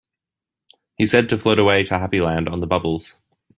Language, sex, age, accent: English, male, 30-39, Australian English